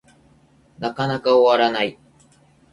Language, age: Japanese, 30-39